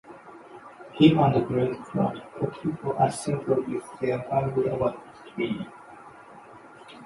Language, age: English, 30-39